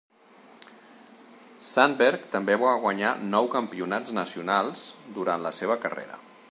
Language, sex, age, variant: Catalan, male, 50-59, Central